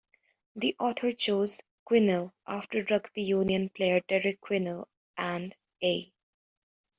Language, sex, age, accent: English, female, under 19, United States English